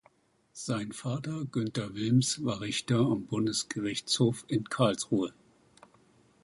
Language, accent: German, Deutschland Deutsch